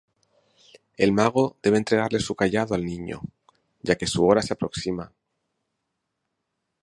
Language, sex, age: Spanish, male, 50-59